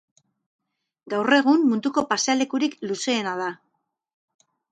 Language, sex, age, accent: Basque, female, 50-59, Mendebalekoa (Araba, Bizkaia, Gipuzkoako mendebaleko herri batzuk)